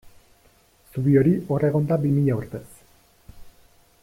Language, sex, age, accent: Basque, male, 30-39, Erdialdekoa edo Nafarra (Gipuzkoa, Nafarroa)